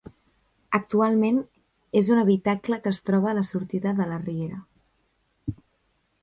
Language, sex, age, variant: Catalan, female, 19-29, Central